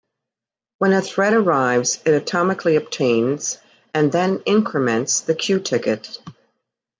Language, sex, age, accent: English, female, 60-69, United States English